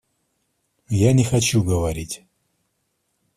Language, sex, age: Russian, male, 30-39